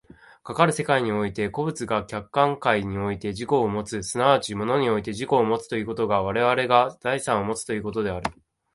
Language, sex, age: Japanese, male, 19-29